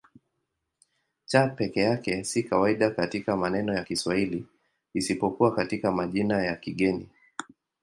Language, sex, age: Swahili, male, 30-39